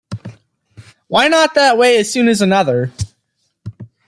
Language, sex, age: English, male, under 19